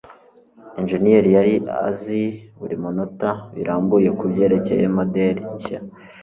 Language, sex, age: Kinyarwanda, male, 19-29